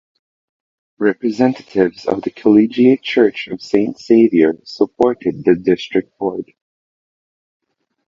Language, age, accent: English, 30-39, Filipino